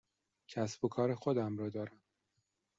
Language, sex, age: Persian, male, 30-39